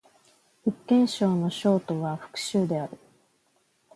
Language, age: Japanese, 30-39